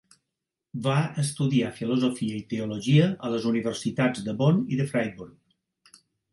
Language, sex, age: Catalan, male, 60-69